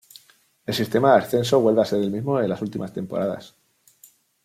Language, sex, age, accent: Spanish, male, 19-29, España: Sur peninsular (Andalucia, Extremadura, Murcia)